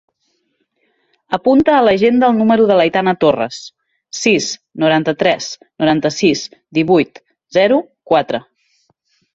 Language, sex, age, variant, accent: Catalan, female, 30-39, Central, Oriental